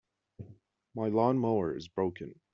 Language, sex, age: English, male, 19-29